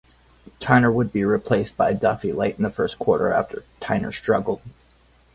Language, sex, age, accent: English, male, 30-39, United States English